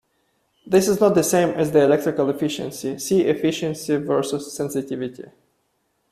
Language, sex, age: English, male, 30-39